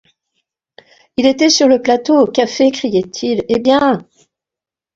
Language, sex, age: French, female, 50-59